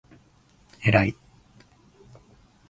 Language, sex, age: Japanese, male, 19-29